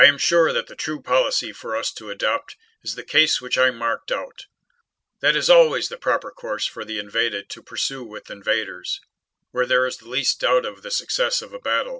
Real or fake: real